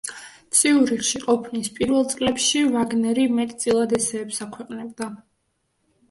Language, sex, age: Georgian, female, under 19